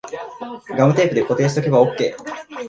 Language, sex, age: Japanese, male, 19-29